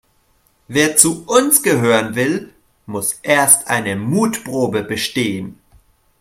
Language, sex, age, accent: German, male, 30-39, Deutschland Deutsch